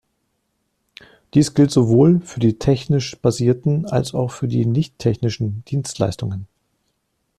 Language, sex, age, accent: German, male, 50-59, Deutschland Deutsch